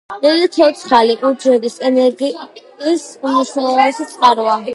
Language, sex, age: Georgian, female, under 19